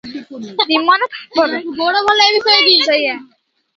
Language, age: English, under 19